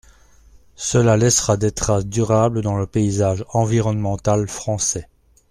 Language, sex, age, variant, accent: French, male, 40-49, Français d'Europe, Français de Belgique